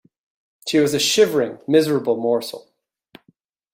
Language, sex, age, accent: English, male, 40-49, United States English